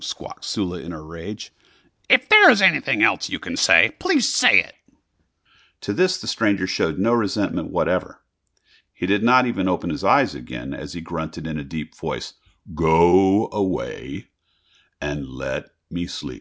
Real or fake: real